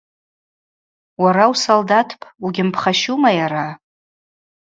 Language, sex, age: Abaza, female, 40-49